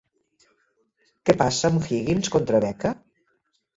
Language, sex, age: Catalan, female, 60-69